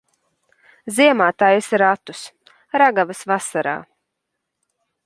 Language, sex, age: Latvian, female, 19-29